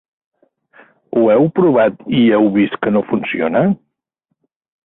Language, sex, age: Catalan, male, 50-59